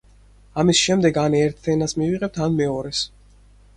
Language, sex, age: Georgian, male, 19-29